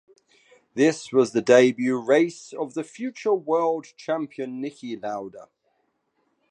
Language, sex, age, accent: English, male, 40-49, England English